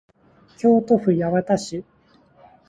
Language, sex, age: Japanese, male, 30-39